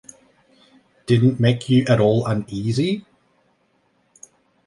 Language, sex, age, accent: English, male, 30-39, Australian English